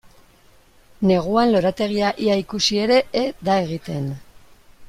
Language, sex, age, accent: Basque, female, 19-29, Mendebalekoa (Araba, Bizkaia, Gipuzkoako mendebaleko herri batzuk)